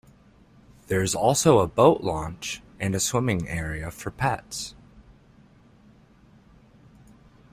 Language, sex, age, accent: English, male, 19-29, United States English